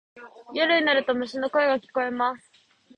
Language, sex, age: Japanese, female, 19-29